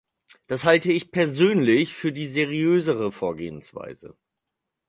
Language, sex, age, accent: German, male, 30-39, Deutschland Deutsch